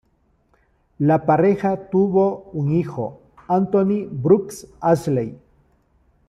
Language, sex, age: Spanish, male, 50-59